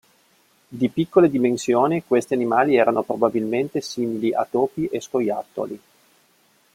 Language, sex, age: Italian, male, 50-59